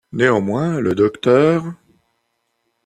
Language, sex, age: French, male, 50-59